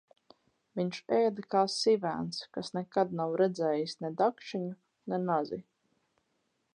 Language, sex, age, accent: Latvian, female, 30-39, bez akcenta